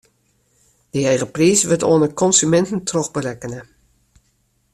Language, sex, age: Western Frisian, female, 60-69